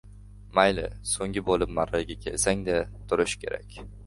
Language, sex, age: Uzbek, male, under 19